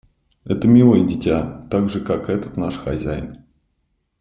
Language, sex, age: Russian, male, 30-39